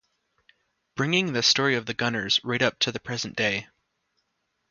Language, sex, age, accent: English, male, under 19, United States English